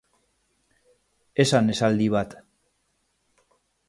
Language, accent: Basque, Erdialdekoa edo Nafarra (Gipuzkoa, Nafarroa)